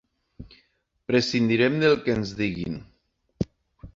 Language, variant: Catalan, Septentrional